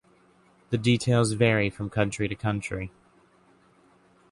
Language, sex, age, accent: English, male, 19-29, United States English